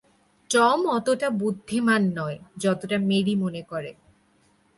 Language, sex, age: Bengali, female, 19-29